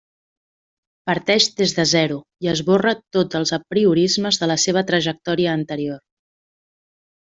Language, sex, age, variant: Catalan, female, 40-49, Central